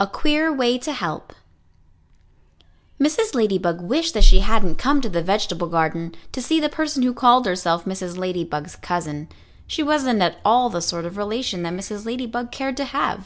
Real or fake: real